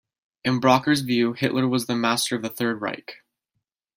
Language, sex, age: English, male, 19-29